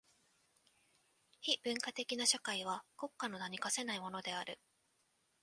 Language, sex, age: Japanese, female, 19-29